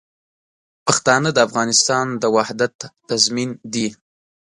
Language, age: Pashto, 19-29